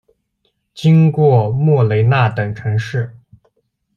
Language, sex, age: Chinese, male, 19-29